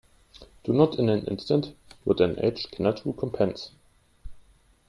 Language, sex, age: English, male, under 19